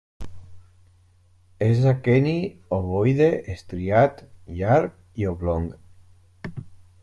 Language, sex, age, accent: Catalan, male, 40-49, valencià